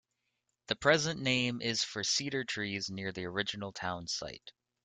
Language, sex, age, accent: English, male, 19-29, United States English